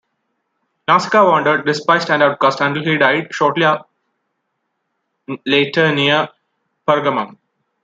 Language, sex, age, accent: English, male, 19-29, India and South Asia (India, Pakistan, Sri Lanka)